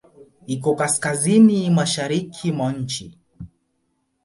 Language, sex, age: Swahili, male, 19-29